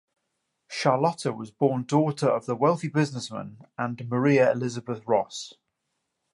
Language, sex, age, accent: English, male, 40-49, England English